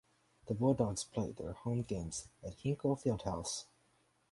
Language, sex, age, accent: English, male, under 19, United States English